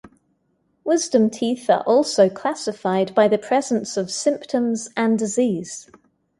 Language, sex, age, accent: English, female, 30-39, England English